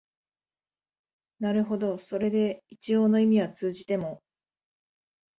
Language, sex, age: Japanese, female, 30-39